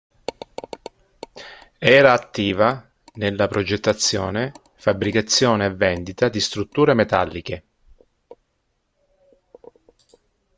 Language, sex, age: Italian, male, 50-59